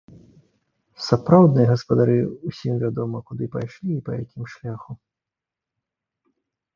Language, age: Belarusian, 40-49